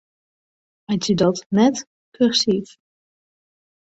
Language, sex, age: Western Frisian, female, under 19